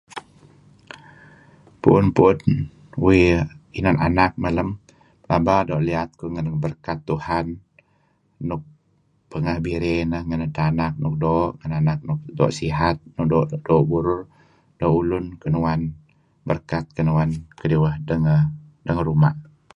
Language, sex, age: Kelabit, male, 50-59